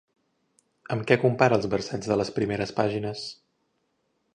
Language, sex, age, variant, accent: Catalan, male, 19-29, Central, central